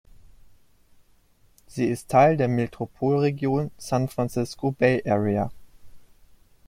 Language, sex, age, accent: German, male, 19-29, Deutschland Deutsch